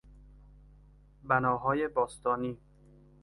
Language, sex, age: Persian, male, 19-29